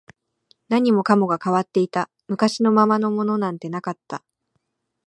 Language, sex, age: Japanese, female, 19-29